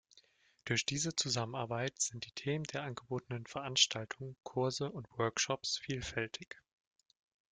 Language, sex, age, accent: German, male, 19-29, Deutschland Deutsch